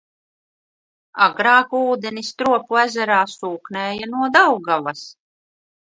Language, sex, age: Latvian, female, 40-49